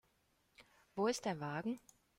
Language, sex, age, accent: German, female, 19-29, Deutschland Deutsch